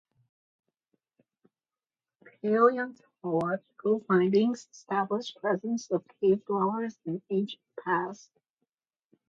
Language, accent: English, United States English